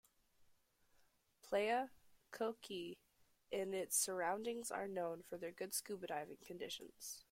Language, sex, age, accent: English, female, under 19, United States English